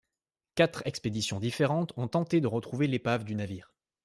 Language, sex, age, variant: French, male, 19-29, Français de métropole